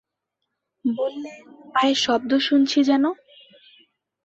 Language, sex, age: Bengali, female, 19-29